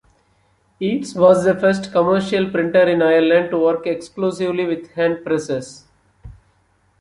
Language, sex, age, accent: English, male, 30-39, India and South Asia (India, Pakistan, Sri Lanka)